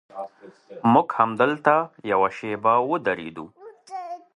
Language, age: Pashto, 30-39